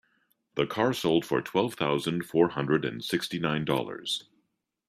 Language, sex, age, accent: English, male, 50-59, United States English